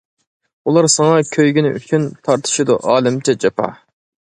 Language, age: Uyghur, 19-29